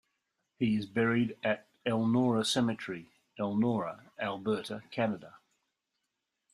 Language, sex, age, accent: English, male, 50-59, Australian English